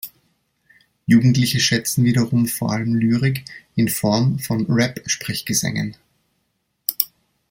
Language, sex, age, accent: German, male, 40-49, Österreichisches Deutsch